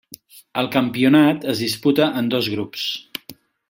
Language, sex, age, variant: Catalan, male, 50-59, Central